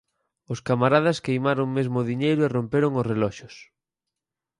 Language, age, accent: Galician, under 19, Normativo (estándar)